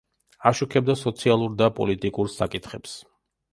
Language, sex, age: Georgian, male, 50-59